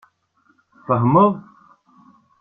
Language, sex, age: Kabyle, male, 19-29